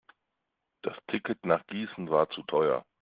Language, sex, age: German, male, 40-49